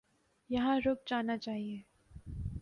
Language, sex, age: Urdu, female, 19-29